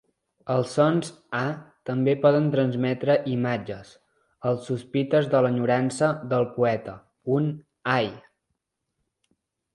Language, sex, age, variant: Catalan, male, 19-29, Central